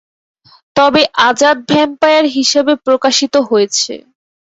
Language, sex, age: Bengali, female, 19-29